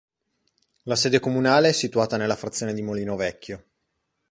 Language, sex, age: Italian, male, 40-49